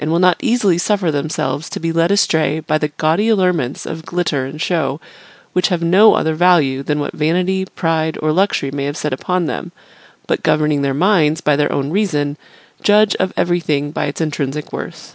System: none